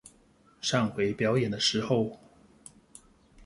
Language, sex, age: Chinese, male, 40-49